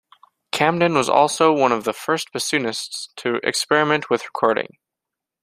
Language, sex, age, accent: English, male, 19-29, Canadian English